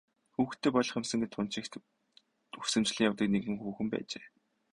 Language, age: Mongolian, 19-29